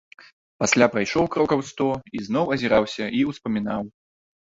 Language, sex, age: Belarusian, male, 19-29